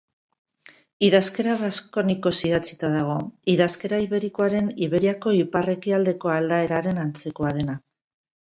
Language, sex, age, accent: Basque, female, 60-69, Mendebalekoa (Araba, Bizkaia, Gipuzkoako mendebaleko herri batzuk)